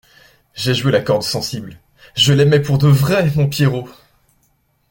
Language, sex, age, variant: French, male, 19-29, Français de métropole